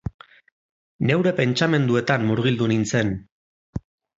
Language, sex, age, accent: Basque, male, 40-49, Mendebalekoa (Araba, Bizkaia, Gipuzkoako mendebaleko herri batzuk)